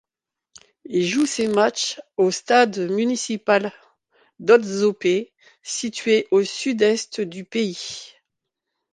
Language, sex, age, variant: French, female, 50-59, Français de métropole